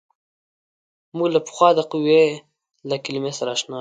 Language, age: Pashto, under 19